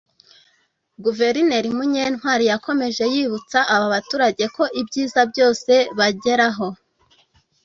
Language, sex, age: Kinyarwanda, female, 19-29